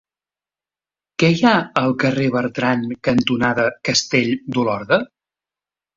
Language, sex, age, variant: Catalan, male, 30-39, Central